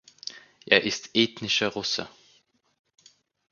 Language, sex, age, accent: German, male, 19-29, Österreichisches Deutsch